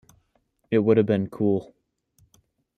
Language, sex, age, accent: English, male, 19-29, United States English